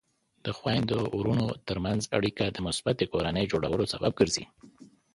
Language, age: Pashto, 30-39